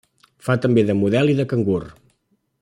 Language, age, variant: Catalan, 40-49, Central